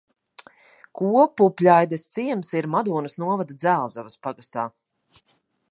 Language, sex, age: Latvian, female, 30-39